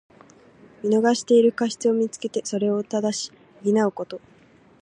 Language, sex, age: Japanese, female, under 19